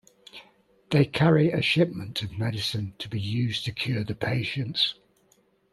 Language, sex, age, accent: English, male, 50-59, England English